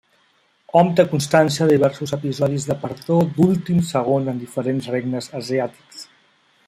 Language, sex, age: Catalan, male, 40-49